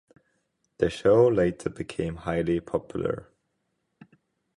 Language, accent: English, United States English; England English